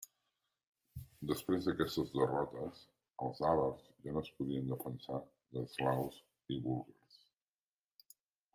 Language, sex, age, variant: Catalan, male, 50-59, Septentrional